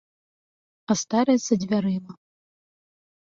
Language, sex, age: Belarusian, female, 30-39